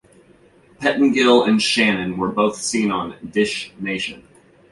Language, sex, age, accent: English, male, 19-29, United States English